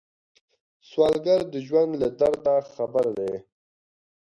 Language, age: Pashto, 19-29